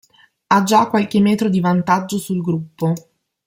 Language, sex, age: Italian, female, 30-39